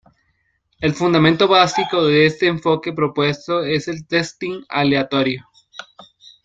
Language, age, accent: Spanish, 19-29, América central